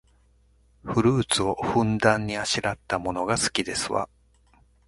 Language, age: Japanese, 50-59